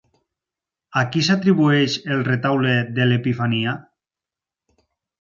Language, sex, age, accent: Catalan, male, 30-39, valencià